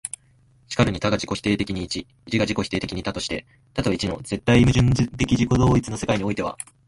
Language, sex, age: Japanese, male, 19-29